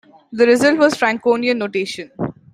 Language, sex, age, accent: English, female, 19-29, India and South Asia (India, Pakistan, Sri Lanka)